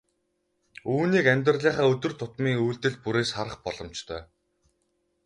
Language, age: Mongolian, 19-29